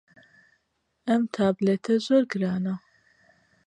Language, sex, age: Central Kurdish, female, 30-39